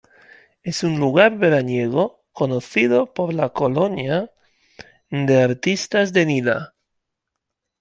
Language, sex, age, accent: Spanish, male, 30-39, España: Norte peninsular (Asturias, Castilla y León, Cantabria, País Vasco, Navarra, Aragón, La Rioja, Guadalajara, Cuenca)